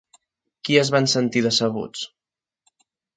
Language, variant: Catalan, Central